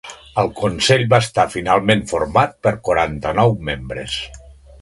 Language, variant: Catalan, Nord-Occidental